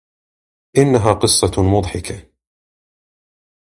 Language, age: Arabic, 19-29